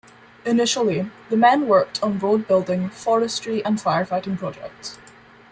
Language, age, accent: English, under 19, Scottish English